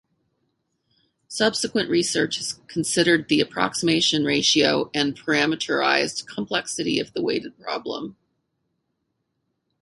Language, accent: English, United States English